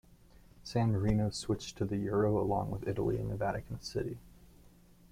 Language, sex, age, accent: English, male, 30-39, United States English